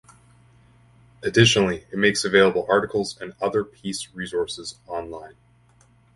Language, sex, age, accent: English, male, 19-29, Canadian English